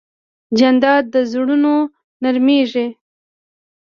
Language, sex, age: Pashto, female, 19-29